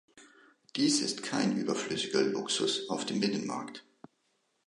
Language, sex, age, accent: German, male, 50-59, Deutschland Deutsch